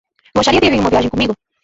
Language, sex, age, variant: Portuguese, female, 19-29, Portuguese (Brasil)